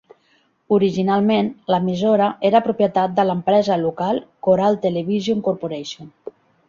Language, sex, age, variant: Catalan, female, 50-59, Central